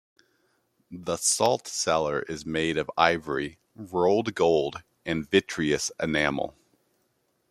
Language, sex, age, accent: English, male, 30-39, United States English